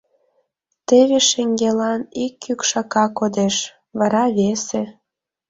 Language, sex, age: Mari, female, 19-29